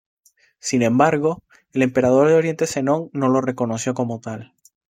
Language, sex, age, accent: Spanish, male, 30-39, Caribe: Cuba, Venezuela, Puerto Rico, República Dominicana, Panamá, Colombia caribeña, México caribeño, Costa del golfo de México